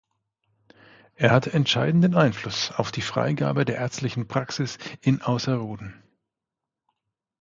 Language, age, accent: German, 40-49, Deutschland Deutsch